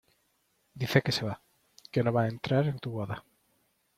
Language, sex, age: Spanish, male, 19-29